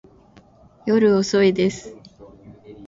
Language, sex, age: Japanese, female, 19-29